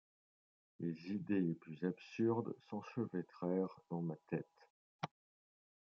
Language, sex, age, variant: French, male, 40-49, Français de métropole